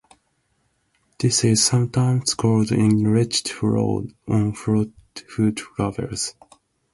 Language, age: English, 19-29